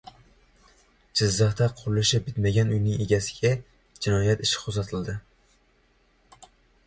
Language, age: Uzbek, 19-29